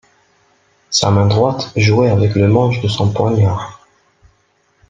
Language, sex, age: French, male, 19-29